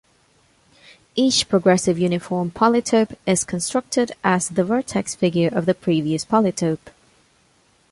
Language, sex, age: English, female, under 19